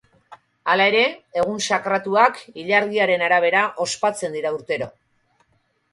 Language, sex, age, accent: Basque, female, 40-49, Erdialdekoa edo Nafarra (Gipuzkoa, Nafarroa)